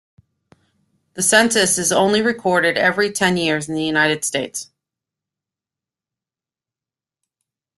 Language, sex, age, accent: English, female, 40-49, United States English